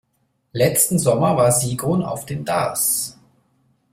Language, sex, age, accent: German, male, 30-39, Deutschland Deutsch